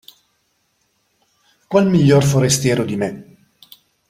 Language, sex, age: Italian, male, 40-49